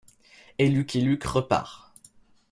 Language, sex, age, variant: French, male, under 19, Français de métropole